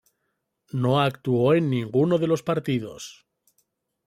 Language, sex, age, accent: Spanish, male, 40-49, España: Norte peninsular (Asturias, Castilla y León, Cantabria, País Vasco, Navarra, Aragón, La Rioja, Guadalajara, Cuenca)